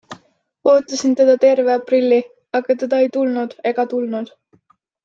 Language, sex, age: Estonian, female, 19-29